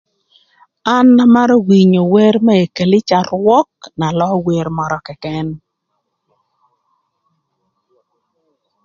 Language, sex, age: Thur, female, 50-59